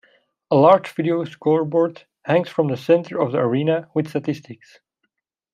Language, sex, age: English, male, 19-29